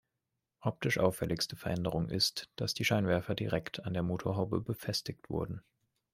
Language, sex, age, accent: German, male, 19-29, Deutschland Deutsch